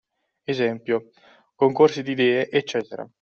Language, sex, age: Italian, male, 19-29